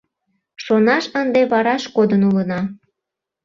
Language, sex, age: Mari, female, 19-29